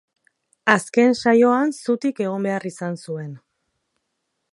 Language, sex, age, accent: Basque, female, 40-49, Erdialdekoa edo Nafarra (Gipuzkoa, Nafarroa)